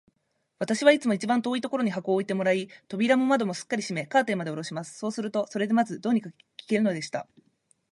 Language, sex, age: Japanese, female, 19-29